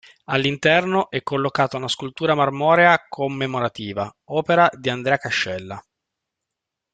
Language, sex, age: Italian, male, 30-39